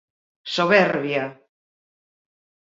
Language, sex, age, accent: Galician, female, 40-49, Normativo (estándar)